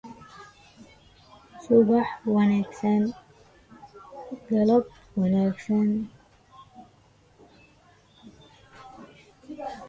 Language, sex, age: English, female, 19-29